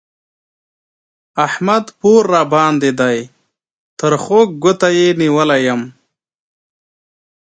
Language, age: Pashto, 19-29